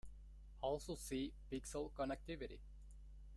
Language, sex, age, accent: English, male, 19-29, United States English